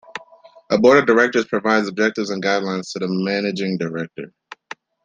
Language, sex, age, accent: English, male, 19-29, United States English